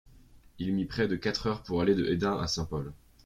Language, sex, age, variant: French, male, 19-29, Français de métropole